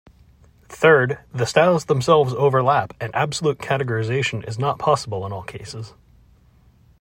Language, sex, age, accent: English, male, 30-39, United States English